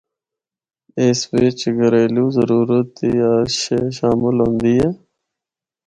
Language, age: Northern Hindko, 30-39